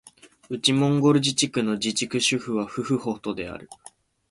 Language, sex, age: Japanese, male, 19-29